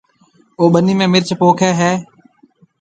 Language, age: Marwari (Pakistan), 40-49